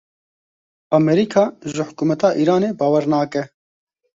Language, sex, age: Kurdish, male, 19-29